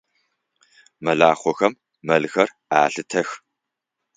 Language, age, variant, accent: Adyghe, 40-49, Адыгабзэ (Кирил, пстэумэ зэдыряе), Бжъэдыгъу (Bjeduğ)